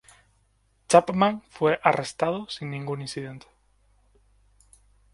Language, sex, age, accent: Spanish, male, 19-29, España: Islas Canarias